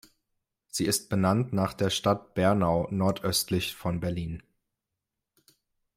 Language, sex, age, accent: German, male, 19-29, Deutschland Deutsch